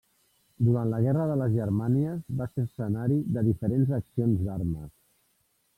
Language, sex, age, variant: Catalan, male, 50-59, Central